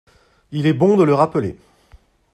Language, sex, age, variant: French, male, 40-49, Français de métropole